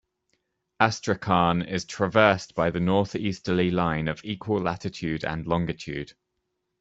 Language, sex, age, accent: English, male, 30-39, England English